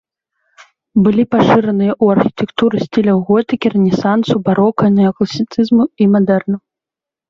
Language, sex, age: Belarusian, female, 19-29